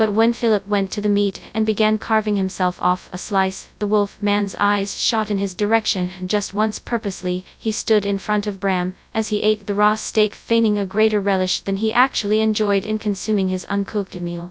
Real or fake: fake